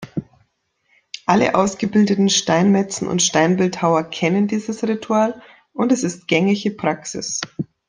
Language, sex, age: German, female, 30-39